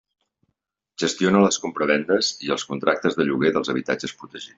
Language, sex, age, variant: Catalan, male, 40-49, Central